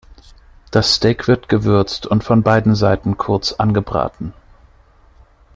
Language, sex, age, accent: German, male, 19-29, Deutschland Deutsch